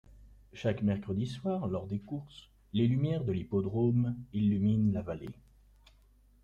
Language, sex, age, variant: French, male, 30-39, Français de métropole